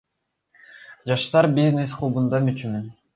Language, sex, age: Kyrgyz, male, under 19